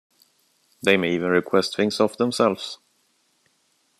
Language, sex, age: English, male, 30-39